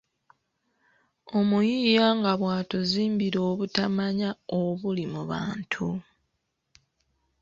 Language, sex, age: Ganda, female, 30-39